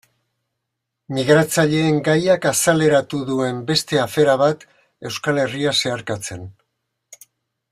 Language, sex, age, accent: Basque, male, 60-69, Mendebalekoa (Araba, Bizkaia, Gipuzkoako mendebaleko herri batzuk)